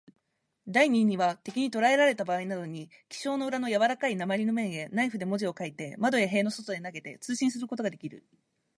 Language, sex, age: Japanese, female, 19-29